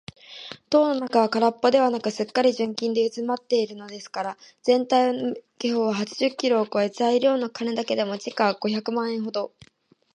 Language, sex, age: Japanese, female, under 19